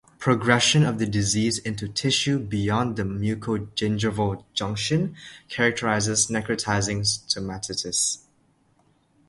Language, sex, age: English, male, under 19